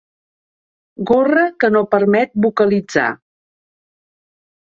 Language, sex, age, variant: Catalan, female, 60-69, Central